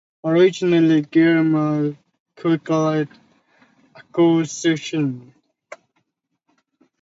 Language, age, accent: English, 19-29, United States English